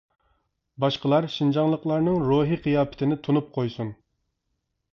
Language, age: Uyghur, 30-39